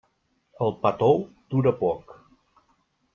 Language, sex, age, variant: Catalan, male, 40-49, Central